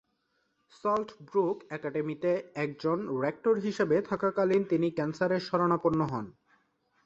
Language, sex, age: Bengali, male, 19-29